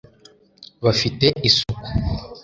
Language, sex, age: Kinyarwanda, male, under 19